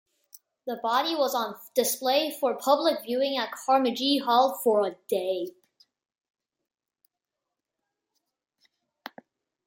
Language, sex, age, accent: English, male, under 19, United States English